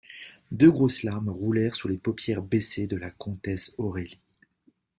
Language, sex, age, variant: French, male, 30-39, Français de métropole